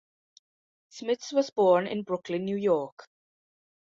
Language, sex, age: English, female, under 19